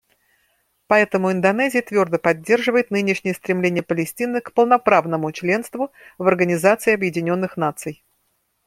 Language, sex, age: Russian, female, 50-59